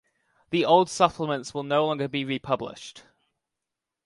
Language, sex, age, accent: English, male, under 19, Australian English